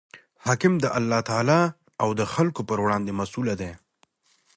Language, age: Pashto, 19-29